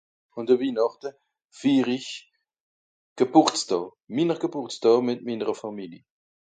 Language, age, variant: Swiss German, 40-49, Nordniederàlemmànisch (Rishoffe, Zàwere, Bùsswìller, Hawenau, Brüemt, Stroossbùri, Molse, Dàmbàch, Schlettstàtt, Pfàlzbùri usw.)